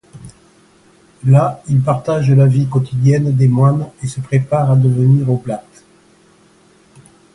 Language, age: French, 70-79